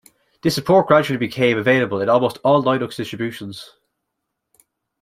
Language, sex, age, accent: English, male, 19-29, Irish English